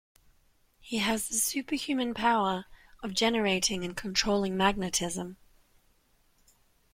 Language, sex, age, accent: English, female, 40-49, Australian English